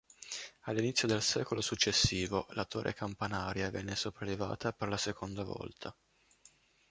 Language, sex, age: Italian, male, 19-29